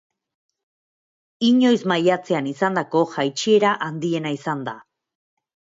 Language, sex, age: Basque, female, 30-39